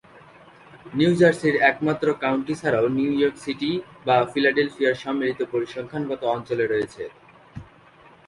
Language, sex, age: Bengali, male, under 19